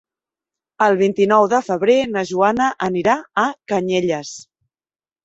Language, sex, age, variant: Catalan, female, 30-39, Central